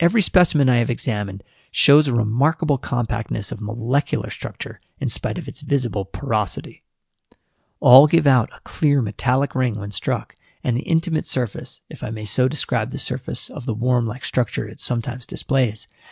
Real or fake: real